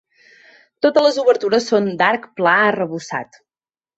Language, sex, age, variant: Catalan, female, 30-39, Central